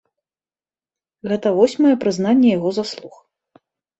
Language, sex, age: Belarusian, female, 30-39